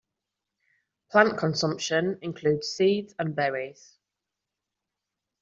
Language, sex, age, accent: English, female, 19-29, England English